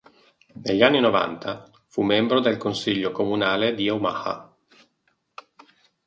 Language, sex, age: Italian, male, 40-49